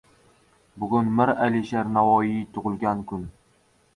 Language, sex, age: Uzbek, male, under 19